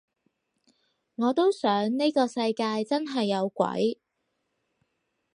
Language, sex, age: Cantonese, female, 19-29